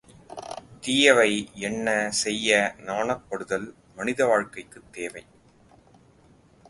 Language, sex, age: Tamil, male, 40-49